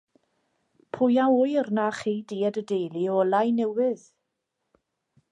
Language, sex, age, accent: Welsh, female, 40-49, Y Deyrnas Unedig Cymraeg